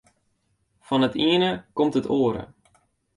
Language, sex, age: Western Frisian, male, 19-29